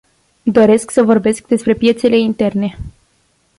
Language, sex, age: Romanian, female, 19-29